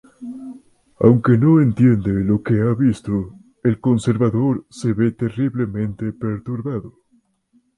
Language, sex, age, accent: Spanish, male, 19-29, Andino-Pacífico: Colombia, Perú, Ecuador, oeste de Bolivia y Venezuela andina